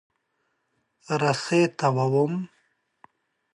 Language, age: Pashto, 30-39